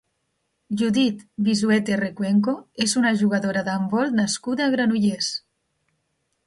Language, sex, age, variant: Catalan, female, 30-39, Central